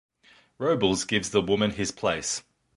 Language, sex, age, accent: English, male, 30-39, Australian English